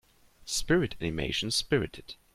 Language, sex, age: English, male, 30-39